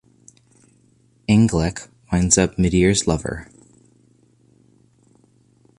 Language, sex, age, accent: English, male, 19-29, Canadian English